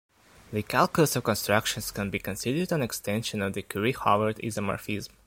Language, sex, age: English, male, 19-29